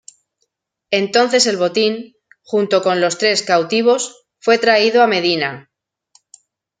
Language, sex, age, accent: Spanish, female, 40-49, España: Centro-Sur peninsular (Madrid, Toledo, Castilla-La Mancha)